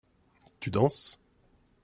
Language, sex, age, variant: French, male, 30-39, Français de métropole